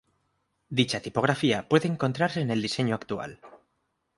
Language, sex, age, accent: Spanish, male, 19-29, España: Norte peninsular (Asturias, Castilla y León, Cantabria, País Vasco, Navarra, Aragón, La Rioja, Guadalajara, Cuenca)